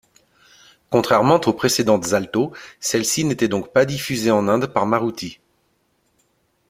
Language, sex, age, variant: French, male, 30-39, Français de métropole